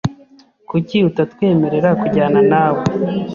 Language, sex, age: Kinyarwanda, male, 30-39